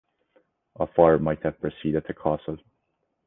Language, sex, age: English, male, 19-29